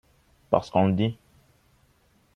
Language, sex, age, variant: French, male, under 19, Français des départements et régions d'outre-mer